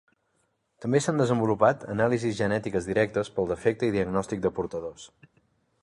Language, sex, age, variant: Catalan, male, 30-39, Central